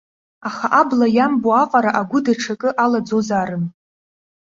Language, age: Abkhazian, 19-29